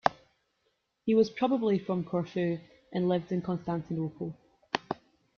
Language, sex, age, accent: English, female, 19-29, Scottish English